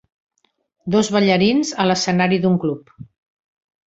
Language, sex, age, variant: Catalan, female, 60-69, Central